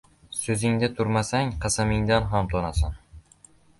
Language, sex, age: Uzbek, male, under 19